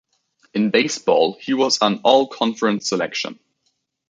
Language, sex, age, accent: English, male, 19-29, United States English